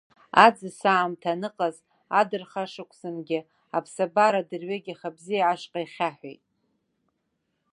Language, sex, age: Abkhazian, female, 40-49